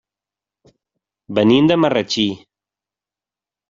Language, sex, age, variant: Catalan, male, 40-49, Central